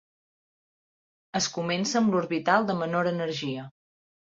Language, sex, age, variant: Catalan, female, 30-39, Central